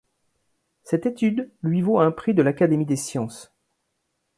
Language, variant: French, Français de métropole